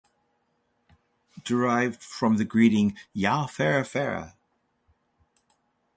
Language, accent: English, United States English